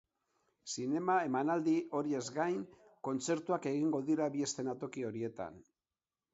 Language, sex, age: Basque, male, 50-59